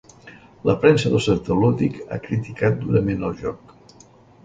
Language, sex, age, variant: Catalan, male, 60-69, Central